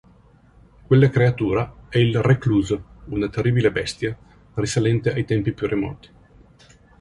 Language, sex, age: Italian, male, 50-59